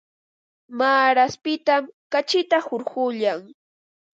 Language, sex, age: Ambo-Pasco Quechua, female, 30-39